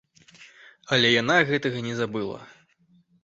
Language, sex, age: Belarusian, male, 19-29